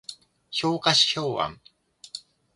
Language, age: Japanese, 19-29